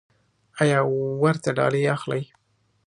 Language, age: Pashto, 19-29